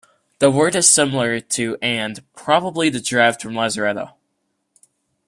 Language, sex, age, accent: English, male, under 19, United States English